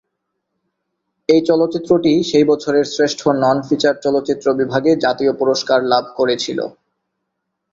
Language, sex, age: Bengali, male, 19-29